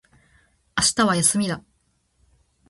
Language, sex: Japanese, female